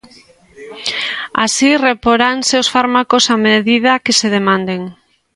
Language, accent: Galician, Normativo (estándar)